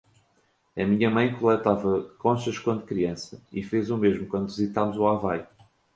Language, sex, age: Portuguese, male, 40-49